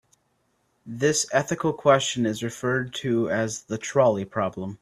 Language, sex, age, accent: English, male, 19-29, United States English